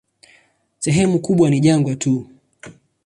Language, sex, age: Swahili, male, 19-29